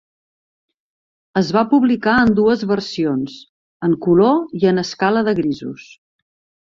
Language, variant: Catalan, Central